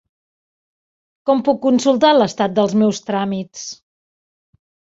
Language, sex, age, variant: Catalan, female, 40-49, Central